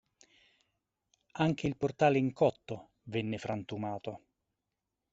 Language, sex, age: Italian, male, 40-49